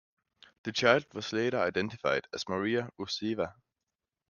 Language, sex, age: English, male, under 19